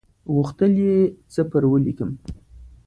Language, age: Pashto, 30-39